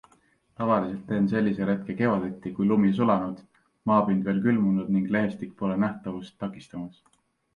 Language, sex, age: Estonian, male, 19-29